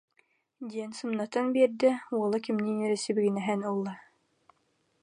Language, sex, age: Yakut, female, 19-29